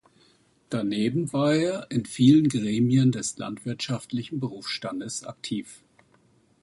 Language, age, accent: German, 50-59, Deutschland Deutsch